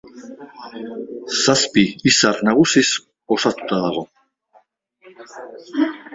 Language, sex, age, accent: Basque, male, 50-59, Mendebalekoa (Araba, Bizkaia, Gipuzkoako mendebaleko herri batzuk)